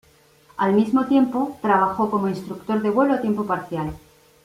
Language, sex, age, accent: Spanish, female, 50-59, España: Centro-Sur peninsular (Madrid, Toledo, Castilla-La Mancha)